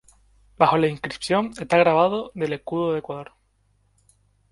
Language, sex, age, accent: Spanish, male, 19-29, España: Islas Canarias